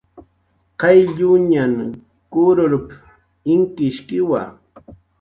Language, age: Jaqaru, 40-49